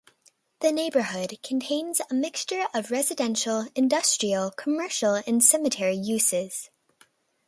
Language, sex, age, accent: English, female, under 19, United States English